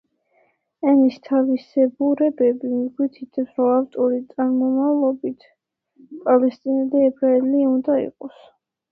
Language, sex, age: Georgian, female, under 19